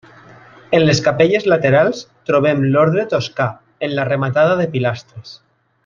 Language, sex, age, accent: Catalan, male, 30-39, valencià